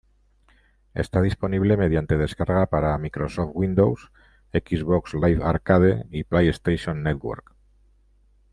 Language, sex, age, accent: Spanish, male, 50-59, España: Norte peninsular (Asturias, Castilla y León, Cantabria, País Vasco, Navarra, Aragón, La Rioja, Guadalajara, Cuenca)